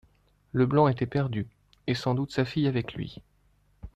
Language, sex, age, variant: French, male, 19-29, Français de métropole